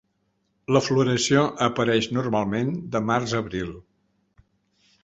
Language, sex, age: Catalan, female, 40-49